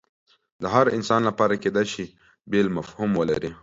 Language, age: Pashto, 19-29